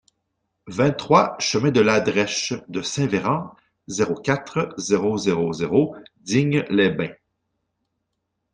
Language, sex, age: French, male, 40-49